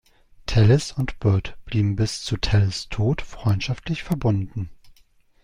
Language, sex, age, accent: German, male, 30-39, Deutschland Deutsch